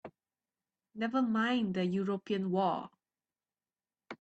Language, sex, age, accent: English, female, 19-29, Malaysian English